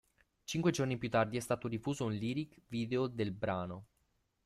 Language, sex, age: Italian, male, under 19